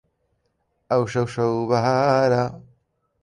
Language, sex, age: Central Kurdish, male, 19-29